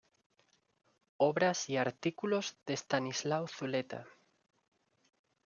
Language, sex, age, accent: Spanish, male, 19-29, España: Norte peninsular (Asturias, Castilla y León, Cantabria, País Vasco, Navarra, Aragón, La Rioja, Guadalajara, Cuenca)